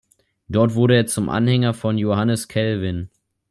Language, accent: German, Deutschland Deutsch